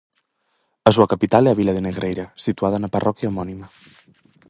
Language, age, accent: Galician, under 19, Central (gheada); Oriental (común en zona oriental)